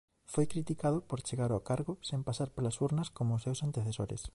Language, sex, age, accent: Galician, male, 19-29, Central (gheada)